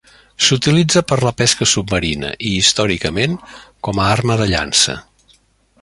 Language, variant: Catalan, Central